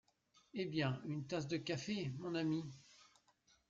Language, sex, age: French, male, 40-49